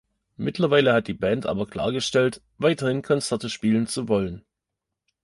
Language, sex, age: German, male, 30-39